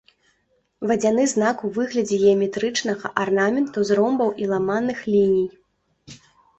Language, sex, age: Belarusian, female, 19-29